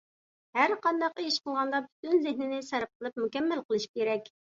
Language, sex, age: Uyghur, female, 19-29